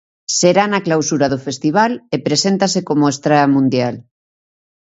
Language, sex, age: Galician, female, 40-49